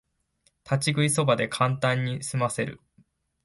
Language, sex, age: Japanese, male, 19-29